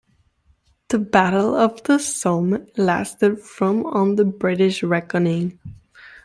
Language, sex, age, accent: English, female, 19-29, England English